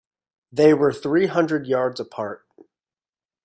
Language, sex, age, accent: English, male, 30-39, United States English